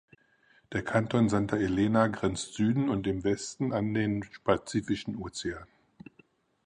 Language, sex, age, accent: German, male, 50-59, Deutschland Deutsch